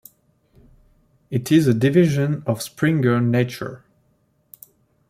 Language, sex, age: English, male, 30-39